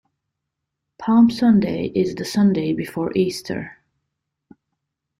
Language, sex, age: English, female, 30-39